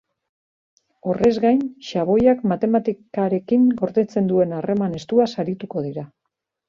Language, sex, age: Basque, female, 40-49